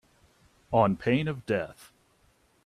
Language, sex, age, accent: English, male, 30-39, United States English